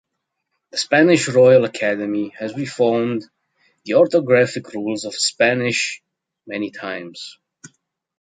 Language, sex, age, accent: English, male, 30-39, Australian English